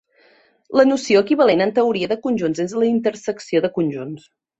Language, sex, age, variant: Catalan, female, 30-39, Central